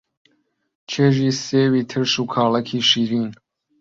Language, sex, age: Central Kurdish, male, 30-39